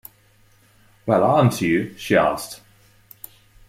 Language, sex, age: English, male, 30-39